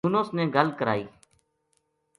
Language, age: Gujari, 40-49